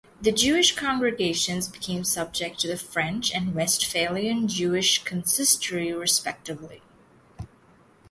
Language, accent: English, United States English